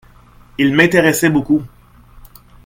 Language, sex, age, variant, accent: French, male, 40-49, Français d'Amérique du Nord, Français du Canada